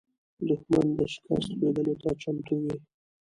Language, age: Pashto, 19-29